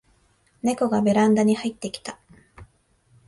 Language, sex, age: Japanese, female, 19-29